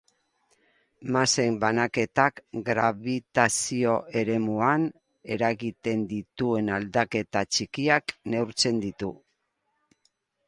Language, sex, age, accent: Basque, female, 60-69, Erdialdekoa edo Nafarra (Gipuzkoa, Nafarroa)